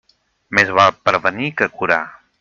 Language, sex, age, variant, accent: Catalan, male, 50-59, Central, central